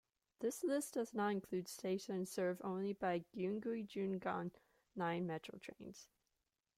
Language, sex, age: English, female, 19-29